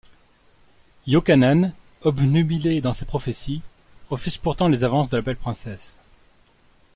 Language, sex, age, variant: French, male, 40-49, Français de métropole